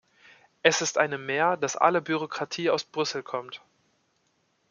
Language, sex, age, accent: German, male, 19-29, Deutschland Deutsch